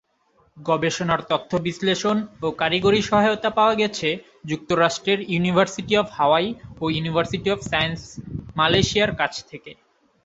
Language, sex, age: Bengali, male, 19-29